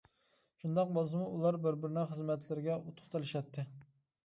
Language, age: Uyghur, 19-29